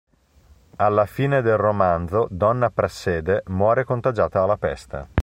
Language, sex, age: Italian, male, 30-39